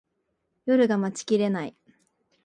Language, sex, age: Japanese, female, 19-29